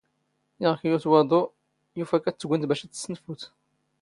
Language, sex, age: Standard Moroccan Tamazight, male, 30-39